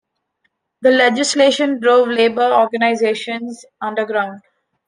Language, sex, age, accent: English, female, 19-29, India and South Asia (India, Pakistan, Sri Lanka)